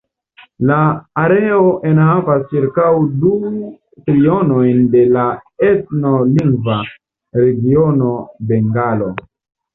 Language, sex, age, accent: Esperanto, male, 19-29, Internacia